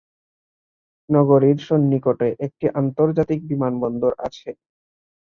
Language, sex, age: Bengali, male, 19-29